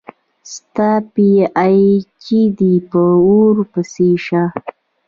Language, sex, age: Pashto, female, 19-29